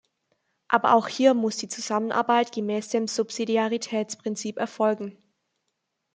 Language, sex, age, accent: German, female, 19-29, Deutschland Deutsch